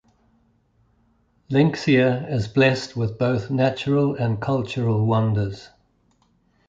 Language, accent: English, Southern African (South Africa, Zimbabwe, Namibia)